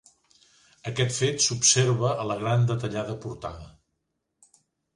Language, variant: Catalan, Central